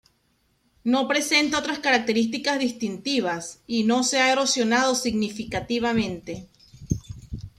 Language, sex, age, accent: Spanish, female, 40-49, Caribe: Cuba, Venezuela, Puerto Rico, República Dominicana, Panamá, Colombia caribeña, México caribeño, Costa del golfo de México